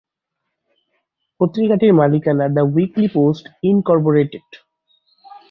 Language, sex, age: Bengali, male, 19-29